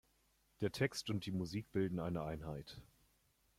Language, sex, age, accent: German, male, 19-29, Deutschland Deutsch